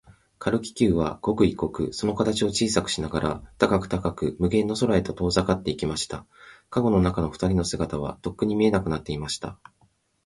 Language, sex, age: Japanese, male, 30-39